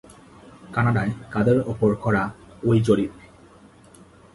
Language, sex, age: Bengali, male, 19-29